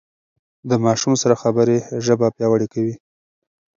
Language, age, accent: Pashto, 30-39, پکتیا ولایت، احمدزی